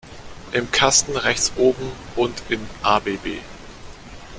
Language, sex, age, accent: German, male, under 19, Deutschland Deutsch